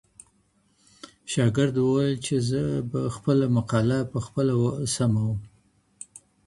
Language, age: Pashto, 60-69